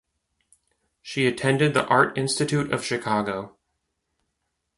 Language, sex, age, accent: English, male, 30-39, United States English